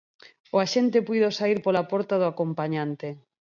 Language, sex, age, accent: Galician, female, 40-49, Normativo (estándar)